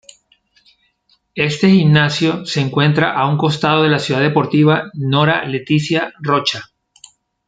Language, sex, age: Spanish, male, 40-49